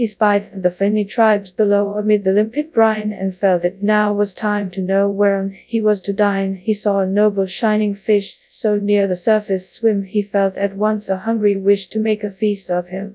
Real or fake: fake